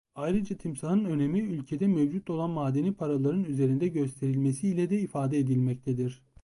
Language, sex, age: Turkish, male, 19-29